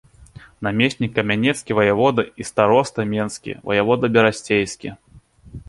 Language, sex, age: Belarusian, male, 19-29